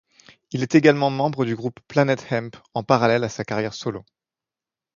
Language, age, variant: French, 19-29, Français de métropole